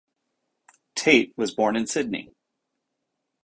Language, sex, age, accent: English, male, 30-39, United States English